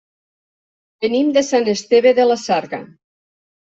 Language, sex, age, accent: Catalan, female, 50-59, valencià